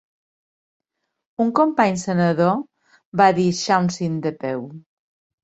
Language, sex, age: Catalan, female, 50-59